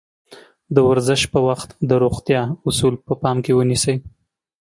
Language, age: Pashto, 19-29